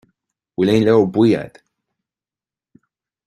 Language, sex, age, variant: Irish, male, 19-29, Gaeilge Chonnacht